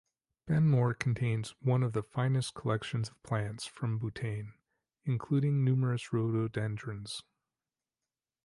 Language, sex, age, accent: English, male, 40-49, United States English